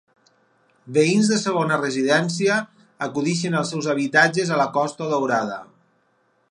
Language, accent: Catalan, valencià